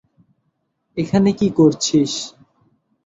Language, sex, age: Bengali, male, under 19